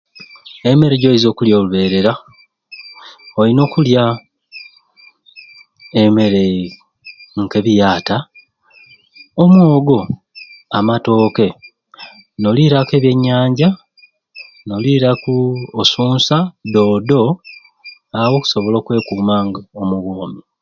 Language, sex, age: Ruuli, male, 30-39